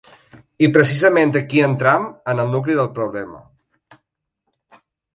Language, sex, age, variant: Catalan, male, 40-49, Balear